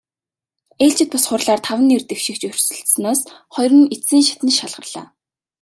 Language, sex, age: Mongolian, female, 19-29